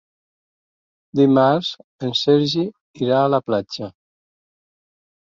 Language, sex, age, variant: Catalan, male, 60-69, Central